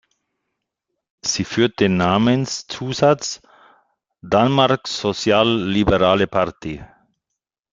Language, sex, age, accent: German, male, 50-59, Österreichisches Deutsch